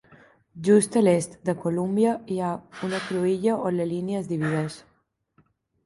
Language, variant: Catalan, Balear